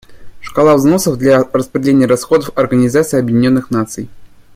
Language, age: Russian, 19-29